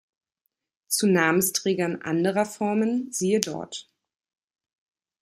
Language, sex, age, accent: German, female, 30-39, Deutschland Deutsch